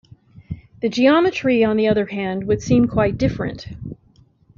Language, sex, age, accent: English, female, 50-59, United States English